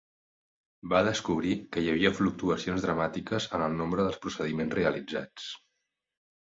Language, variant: Catalan, Central